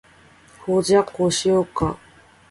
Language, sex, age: Japanese, female, 19-29